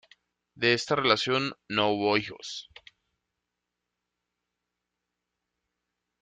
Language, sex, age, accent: Spanish, male, 30-39, Caribe: Cuba, Venezuela, Puerto Rico, República Dominicana, Panamá, Colombia caribeña, México caribeño, Costa del golfo de México